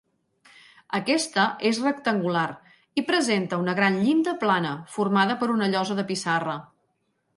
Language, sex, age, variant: Catalan, female, 40-49, Central